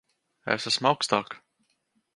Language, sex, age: Latvian, male, under 19